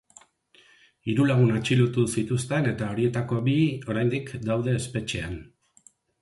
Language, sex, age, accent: Basque, male, 50-59, Erdialdekoa edo Nafarra (Gipuzkoa, Nafarroa)